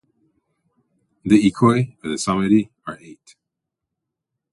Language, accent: English, United States English